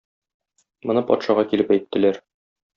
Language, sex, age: Tatar, male, 30-39